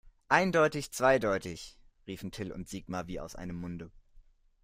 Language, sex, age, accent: German, male, 19-29, Deutschland Deutsch